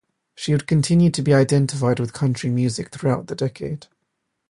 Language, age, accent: English, 19-29, England English; London English